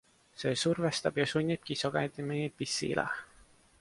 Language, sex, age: Estonian, male, 19-29